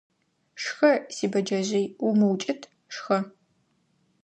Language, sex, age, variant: Adyghe, female, 19-29, Адыгабзэ (Кирил, пстэумэ зэдыряе)